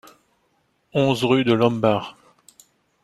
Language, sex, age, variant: French, male, 40-49, Français de métropole